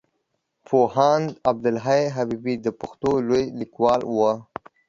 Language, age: Pashto, 19-29